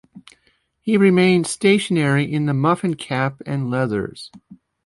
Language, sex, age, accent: English, male, 50-59, United States English